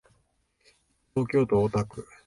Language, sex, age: Japanese, male, 19-29